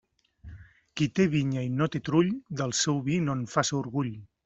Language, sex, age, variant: Catalan, male, 40-49, Central